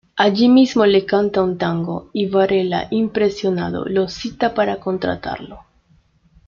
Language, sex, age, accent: Spanish, female, 19-29, Andino-Pacífico: Colombia, Perú, Ecuador, oeste de Bolivia y Venezuela andina